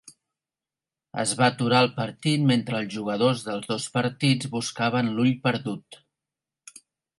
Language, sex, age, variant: Catalan, male, 40-49, Central